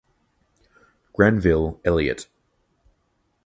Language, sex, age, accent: English, male, 30-39, Australian English